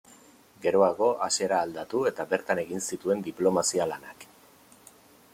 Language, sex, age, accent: Basque, male, 30-39, Erdialdekoa edo Nafarra (Gipuzkoa, Nafarroa)